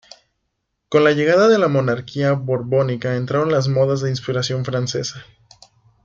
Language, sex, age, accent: Spanish, female, 19-29, México